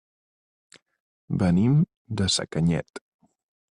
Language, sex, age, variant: Catalan, male, 30-39, Central